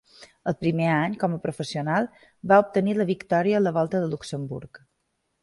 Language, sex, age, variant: Catalan, female, 40-49, Balear